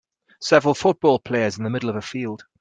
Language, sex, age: English, male, 40-49